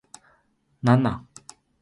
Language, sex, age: Japanese, male, under 19